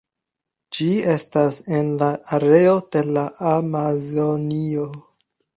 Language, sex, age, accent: Esperanto, male, 19-29, Internacia